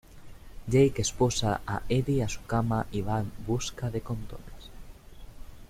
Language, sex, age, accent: Spanish, male, 19-29, España: Sur peninsular (Andalucia, Extremadura, Murcia)